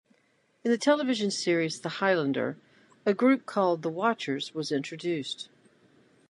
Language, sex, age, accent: English, female, 50-59, United States English